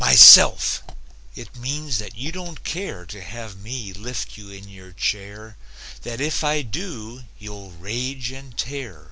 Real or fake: real